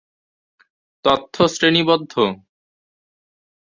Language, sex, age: Bengali, male, under 19